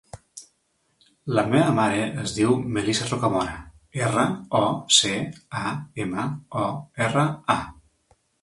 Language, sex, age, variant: Catalan, male, 40-49, Nord-Occidental